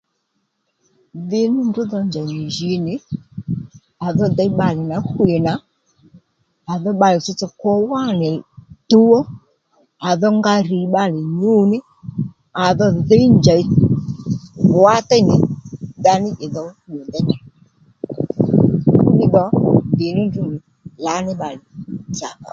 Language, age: Lendu, 40-49